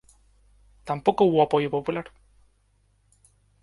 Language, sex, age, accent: Spanish, male, 19-29, España: Islas Canarias